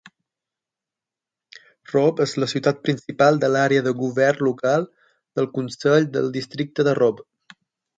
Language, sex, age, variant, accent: Catalan, male, 30-39, Balear, menorquí